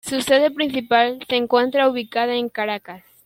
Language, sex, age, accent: Spanish, female, under 19, Andino-Pacífico: Colombia, Perú, Ecuador, oeste de Bolivia y Venezuela andina